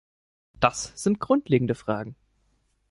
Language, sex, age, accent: German, male, 19-29, Deutschland Deutsch